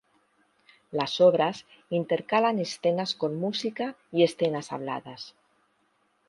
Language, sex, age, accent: Spanish, female, 50-59, España: Centro-Sur peninsular (Madrid, Toledo, Castilla-La Mancha)